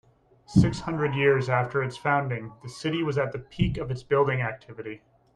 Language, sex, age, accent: English, male, 30-39, Canadian English